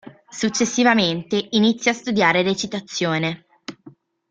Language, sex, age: Italian, female, 19-29